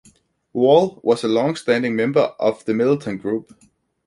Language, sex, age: English, male, under 19